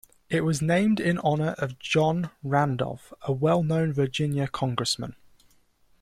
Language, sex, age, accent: English, male, under 19, England English